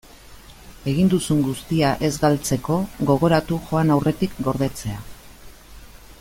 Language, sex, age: Basque, female, 50-59